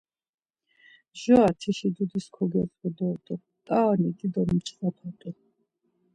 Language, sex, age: Laz, female, 50-59